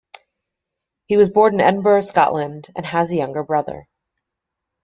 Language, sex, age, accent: English, female, 19-29, United States English